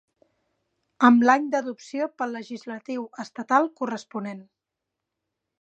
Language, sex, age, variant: Catalan, female, 30-39, Central